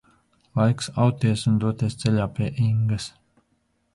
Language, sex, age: Latvian, male, 40-49